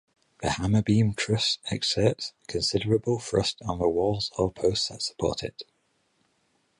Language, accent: English, British English